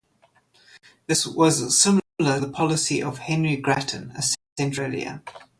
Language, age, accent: English, 30-39, Southern African (South Africa, Zimbabwe, Namibia)